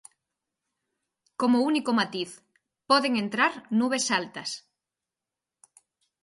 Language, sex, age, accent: Galician, female, 30-39, Central (gheada)